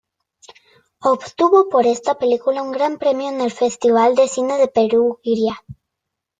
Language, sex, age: Spanish, female, under 19